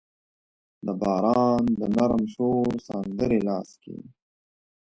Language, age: Pashto, 19-29